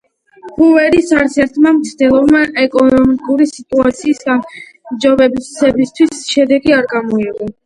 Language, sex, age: Georgian, female, under 19